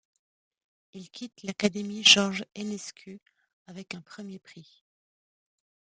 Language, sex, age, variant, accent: French, female, 30-39, Français d'Europe, Français de Suisse